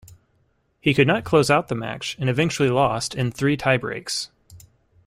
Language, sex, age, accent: English, male, 19-29, United States English